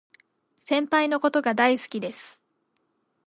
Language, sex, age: Japanese, female, 19-29